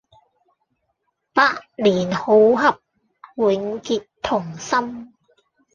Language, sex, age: Cantonese, female, 30-39